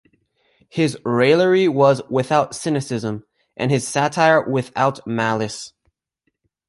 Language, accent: English, United States English